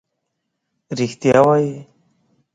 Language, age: Pashto, 30-39